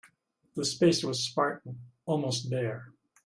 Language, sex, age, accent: English, male, 70-79, United States English